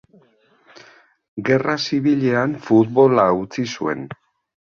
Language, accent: Basque, Mendebalekoa (Araba, Bizkaia, Gipuzkoako mendebaleko herri batzuk)